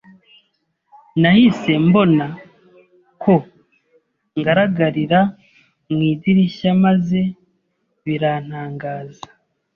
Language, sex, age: Kinyarwanda, male, 30-39